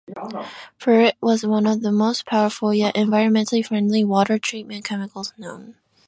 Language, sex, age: English, female, 19-29